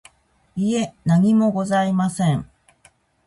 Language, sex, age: Japanese, female, 40-49